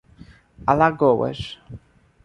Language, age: Portuguese, under 19